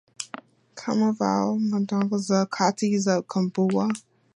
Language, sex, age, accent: English, female, 19-29, United States English